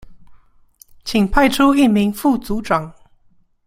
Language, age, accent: Chinese, 19-29, 出生地：桃園市